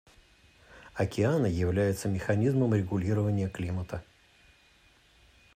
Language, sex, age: Russian, male, 40-49